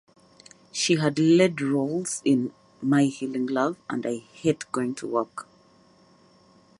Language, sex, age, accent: English, female, 30-39, United States English